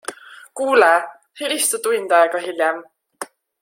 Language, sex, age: Estonian, female, 19-29